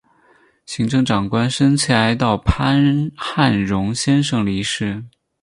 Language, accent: Chinese, 出生地：江西省